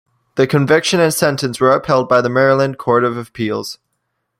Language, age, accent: English, under 19, Canadian English